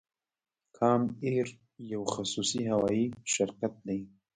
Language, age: Pashto, 19-29